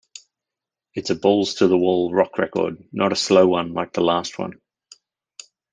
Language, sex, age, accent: English, male, 40-49, Australian English